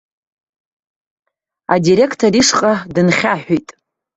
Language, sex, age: Abkhazian, female, 30-39